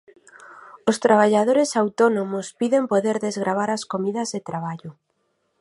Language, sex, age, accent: Galician, female, 30-39, Atlántico (seseo e gheada)